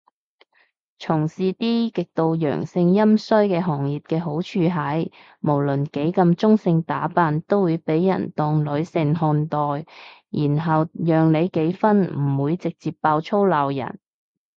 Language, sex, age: Cantonese, female, 30-39